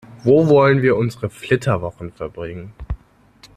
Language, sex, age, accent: German, male, 19-29, Deutschland Deutsch